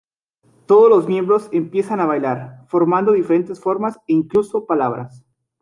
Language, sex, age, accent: Spanish, male, 19-29, México